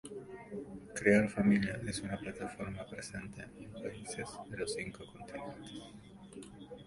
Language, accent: Spanish, Rioplatense: Argentina, Uruguay, este de Bolivia, Paraguay